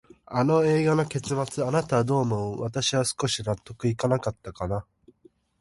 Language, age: Japanese, under 19